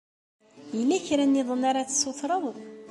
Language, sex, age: Kabyle, female, 30-39